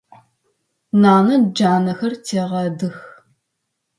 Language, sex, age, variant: Adyghe, female, 30-39, Адыгабзэ (Кирил, пстэумэ зэдыряе)